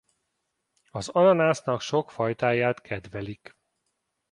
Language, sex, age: Hungarian, male, 40-49